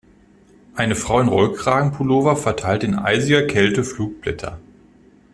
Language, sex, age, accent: German, male, 30-39, Deutschland Deutsch